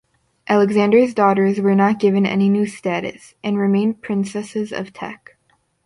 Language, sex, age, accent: English, female, under 19, United States English